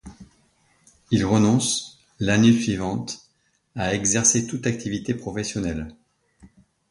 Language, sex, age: French, male, 40-49